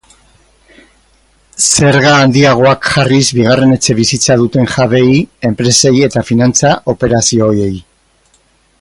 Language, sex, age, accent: Basque, male, 60-69, Mendebalekoa (Araba, Bizkaia, Gipuzkoako mendebaleko herri batzuk)